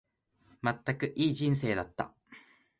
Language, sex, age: Japanese, male, 19-29